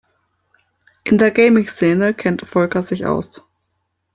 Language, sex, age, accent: German, female, 19-29, Deutschland Deutsch